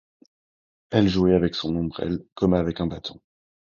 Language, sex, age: French, male, 19-29